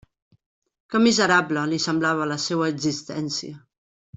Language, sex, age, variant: Catalan, female, 50-59, Central